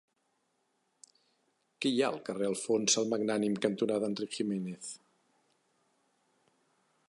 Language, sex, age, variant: Catalan, male, 50-59, Central